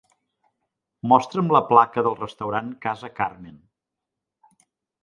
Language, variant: Catalan, Central